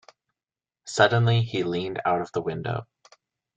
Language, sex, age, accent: English, male, 19-29, United States English